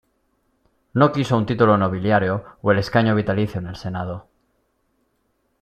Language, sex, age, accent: Spanish, male, 30-39, España: Norte peninsular (Asturias, Castilla y León, Cantabria, País Vasco, Navarra, Aragón, La Rioja, Guadalajara, Cuenca)